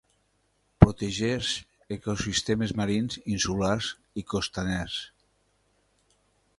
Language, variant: Catalan, Nord-Occidental